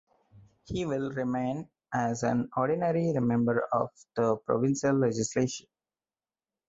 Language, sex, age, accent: English, male, 30-39, India and South Asia (India, Pakistan, Sri Lanka)